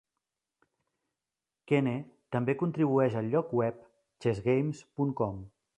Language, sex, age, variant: Catalan, male, 40-49, Central